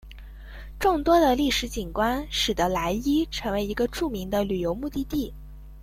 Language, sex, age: Chinese, female, under 19